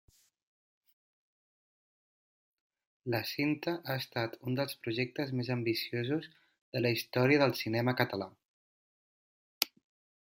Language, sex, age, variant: Catalan, male, 30-39, Central